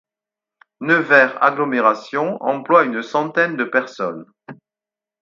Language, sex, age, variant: French, male, 60-69, Français de métropole